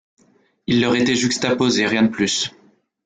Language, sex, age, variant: French, male, 30-39, Français de métropole